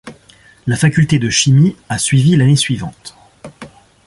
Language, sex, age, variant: French, male, 19-29, Français de métropole